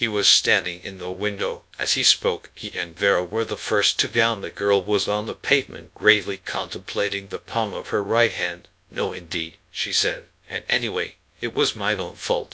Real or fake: fake